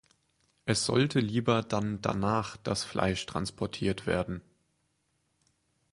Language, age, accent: German, 19-29, Deutschland Deutsch